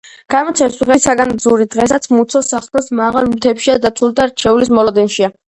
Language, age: Georgian, 30-39